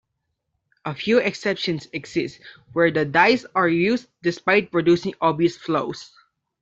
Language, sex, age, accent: English, male, under 19, Filipino